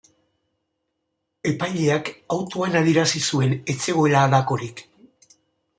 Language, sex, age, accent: Basque, male, 60-69, Mendebalekoa (Araba, Bizkaia, Gipuzkoako mendebaleko herri batzuk)